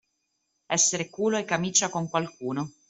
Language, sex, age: Italian, female, 30-39